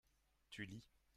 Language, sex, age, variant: French, male, 30-39, Français de métropole